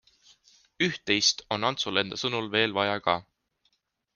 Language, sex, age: Estonian, male, 19-29